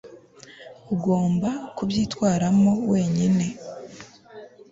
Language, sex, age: Kinyarwanda, female, under 19